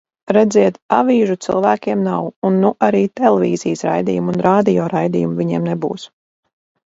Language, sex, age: Latvian, female, 40-49